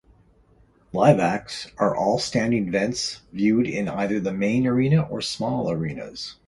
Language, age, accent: English, 60-69, Canadian English